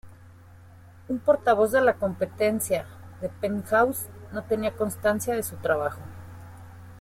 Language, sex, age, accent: Spanish, female, 30-39, México